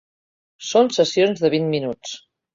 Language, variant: Catalan, Central